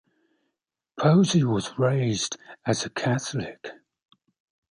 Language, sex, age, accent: English, male, 40-49, England English